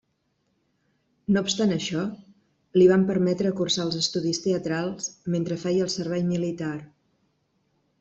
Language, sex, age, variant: Catalan, female, 50-59, Central